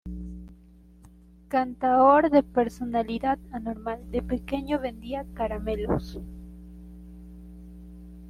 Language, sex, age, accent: Spanish, female, 19-29, Andino-Pacífico: Colombia, Perú, Ecuador, oeste de Bolivia y Venezuela andina